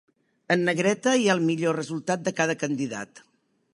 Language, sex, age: Catalan, female, 60-69